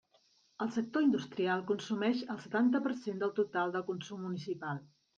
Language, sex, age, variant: Catalan, female, 40-49, Central